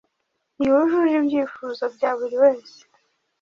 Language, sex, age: Kinyarwanda, female, 30-39